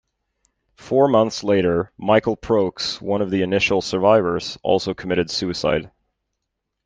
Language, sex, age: English, male, 30-39